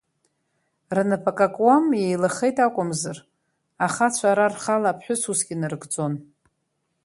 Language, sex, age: Abkhazian, female, 50-59